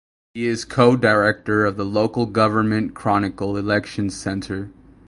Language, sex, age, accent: English, male, 19-29, United States English